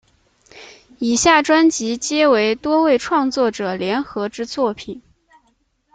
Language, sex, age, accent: Chinese, female, 19-29, 出生地：河南省